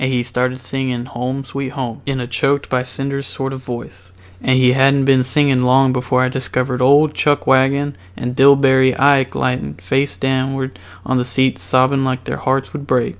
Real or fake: real